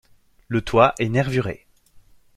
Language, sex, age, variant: French, male, 30-39, Français de métropole